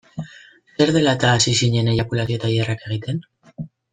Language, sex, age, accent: Basque, female, 19-29, Mendebalekoa (Araba, Bizkaia, Gipuzkoako mendebaleko herri batzuk)